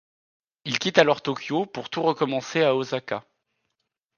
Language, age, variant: French, 30-39, Français de métropole